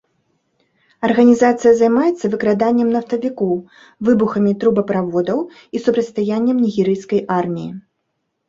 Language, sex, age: Belarusian, female, 30-39